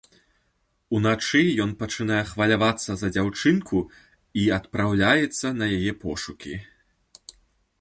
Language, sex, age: Belarusian, male, 19-29